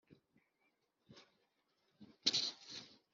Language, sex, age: Kinyarwanda, female, 19-29